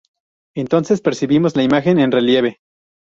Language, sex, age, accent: Spanish, male, 19-29, México